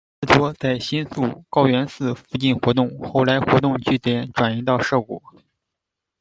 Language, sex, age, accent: Chinese, male, 19-29, 出生地：江苏省